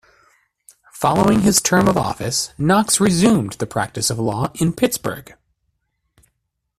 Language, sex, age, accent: English, male, 30-39, United States English